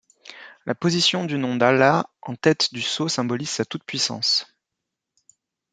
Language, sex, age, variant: French, male, 30-39, Français de métropole